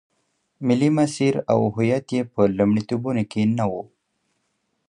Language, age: Pashto, 30-39